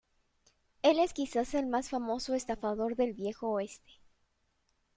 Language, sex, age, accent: Spanish, female, 19-29, México